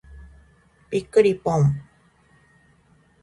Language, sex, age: Japanese, female, 40-49